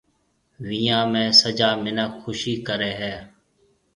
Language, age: Marwari (Pakistan), 30-39